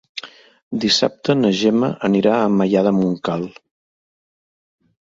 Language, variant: Catalan, Central